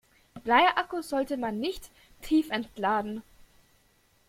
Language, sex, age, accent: German, female, 19-29, Deutschland Deutsch